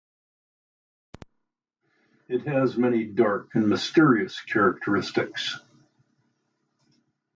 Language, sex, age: English, male, 60-69